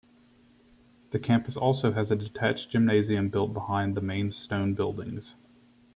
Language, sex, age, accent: English, male, 19-29, United States English